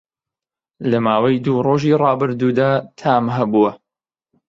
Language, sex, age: Central Kurdish, male, 19-29